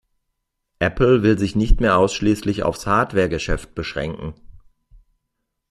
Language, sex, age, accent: German, male, 50-59, Deutschland Deutsch